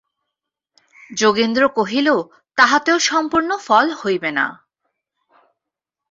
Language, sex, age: Bengali, female, 19-29